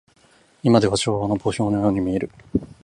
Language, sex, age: Japanese, male, 19-29